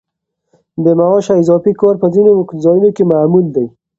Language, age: Pashto, 19-29